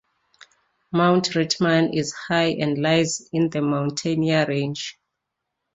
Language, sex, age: English, female, 40-49